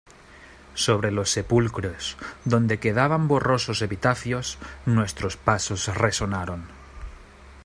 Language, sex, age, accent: Spanish, male, 30-39, España: Norte peninsular (Asturias, Castilla y León, Cantabria, País Vasco, Navarra, Aragón, La Rioja, Guadalajara, Cuenca)